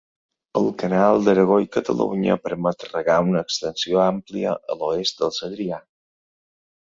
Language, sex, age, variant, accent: Catalan, male, 40-49, Balear, mallorquí